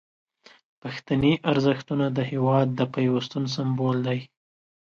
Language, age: Pashto, 19-29